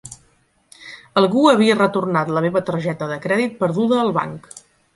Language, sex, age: Catalan, female, 40-49